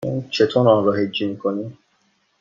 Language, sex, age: Persian, male, 19-29